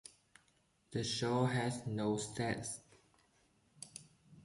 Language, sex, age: English, male, 19-29